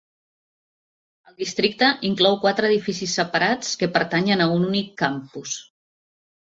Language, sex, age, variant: Catalan, female, 50-59, Central